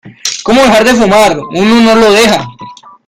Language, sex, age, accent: Spanish, male, under 19, Andino-Pacífico: Colombia, Perú, Ecuador, oeste de Bolivia y Venezuela andina